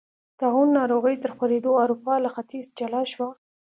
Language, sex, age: Pashto, female, 19-29